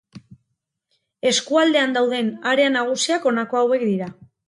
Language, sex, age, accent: Basque, female, 30-39, Erdialdekoa edo Nafarra (Gipuzkoa, Nafarroa)